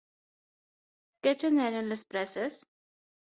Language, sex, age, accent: Catalan, female, 19-29, central; aprenent (recent, des del castellà)